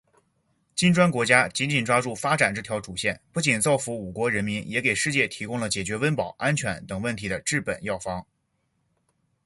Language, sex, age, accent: Chinese, male, 19-29, 出生地：山西省